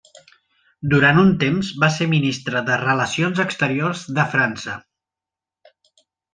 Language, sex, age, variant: Catalan, male, 40-49, Central